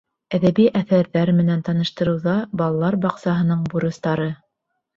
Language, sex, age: Bashkir, female, 30-39